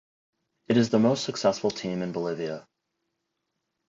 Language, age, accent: English, 30-39, United States English